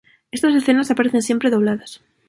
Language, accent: Spanish, España: Norte peninsular (Asturias, Castilla y León, Cantabria, País Vasco, Navarra, Aragón, La Rioja, Guadalajara, Cuenca)